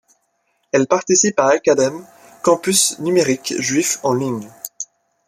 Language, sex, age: French, male, under 19